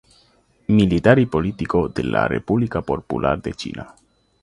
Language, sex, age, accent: Spanish, male, 19-29, España: Sur peninsular (Andalucia, Extremadura, Murcia)